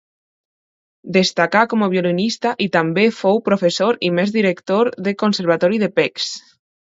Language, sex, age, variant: Catalan, female, under 19, Alacantí